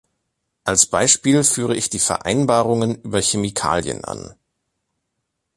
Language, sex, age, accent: German, male, 19-29, Deutschland Deutsch